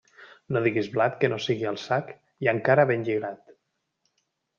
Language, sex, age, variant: Catalan, male, 30-39, Central